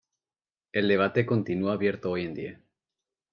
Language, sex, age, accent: Spanish, male, 40-49, México